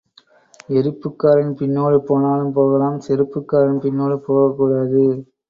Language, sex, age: Tamil, male, 30-39